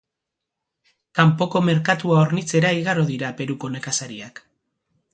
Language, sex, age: Basque, male, 50-59